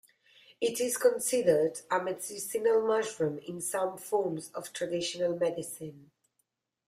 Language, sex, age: English, female, 40-49